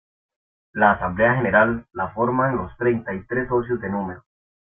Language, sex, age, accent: Spanish, male, 19-29, América central